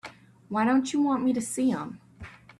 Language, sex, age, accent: English, female, 19-29, United States English